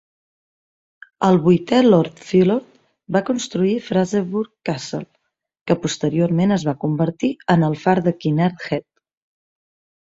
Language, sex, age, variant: Catalan, female, 30-39, Central